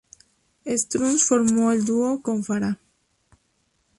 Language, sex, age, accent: Spanish, female, 19-29, México